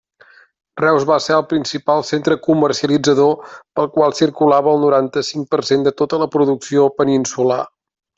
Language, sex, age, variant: Catalan, male, 30-39, Central